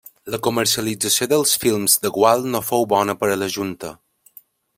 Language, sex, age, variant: Catalan, male, 30-39, Balear